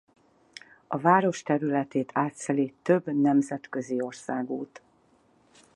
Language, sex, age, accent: Hungarian, female, 40-49, budapesti